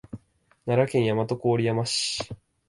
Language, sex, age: Japanese, male, 19-29